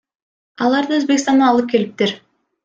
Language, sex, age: Kyrgyz, female, 19-29